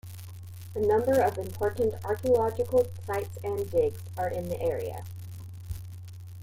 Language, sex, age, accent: English, female, 30-39, United States English